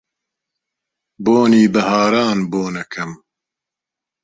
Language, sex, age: Central Kurdish, male, 30-39